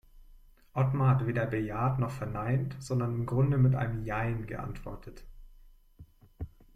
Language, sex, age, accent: German, male, 19-29, Deutschland Deutsch